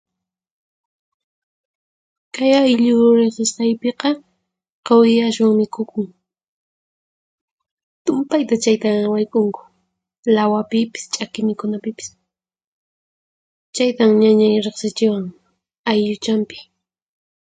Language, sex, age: Puno Quechua, female, 19-29